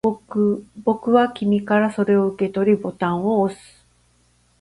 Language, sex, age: Japanese, female, 50-59